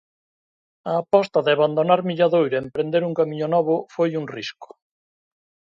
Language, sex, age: Galician, male, 60-69